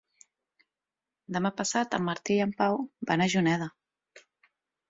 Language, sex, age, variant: Catalan, female, 40-49, Central